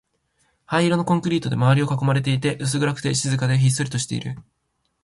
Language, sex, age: Japanese, male, 19-29